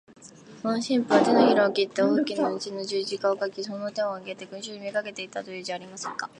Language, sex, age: Japanese, female, 19-29